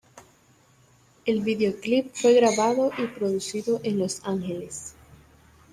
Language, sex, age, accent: Spanish, female, 19-29, América central